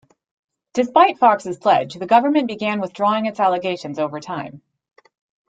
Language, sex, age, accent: English, female, 30-39, United States English